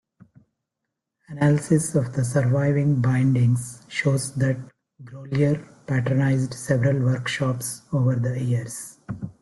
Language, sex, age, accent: English, male, 50-59, India and South Asia (India, Pakistan, Sri Lanka)